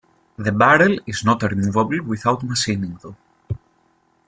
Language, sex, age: English, male, 30-39